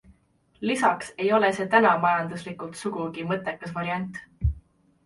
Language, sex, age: Estonian, female, 19-29